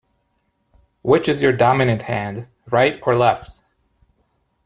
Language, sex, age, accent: English, male, 30-39, United States English